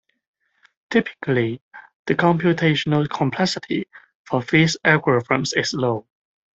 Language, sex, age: English, male, 19-29